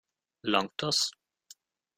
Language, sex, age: German, male, under 19